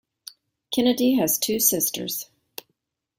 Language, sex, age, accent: English, female, 60-69, United States English